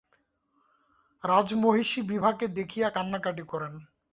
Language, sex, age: Bengali, male, 19-29